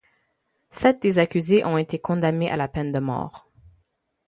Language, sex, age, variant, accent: French, female, 19-29, Français d'Amérique du Nord, Français du Canada